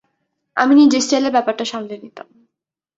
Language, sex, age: Bengali, female, 19-29